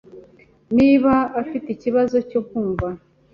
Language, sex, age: Kinyarwanda, male, 19-29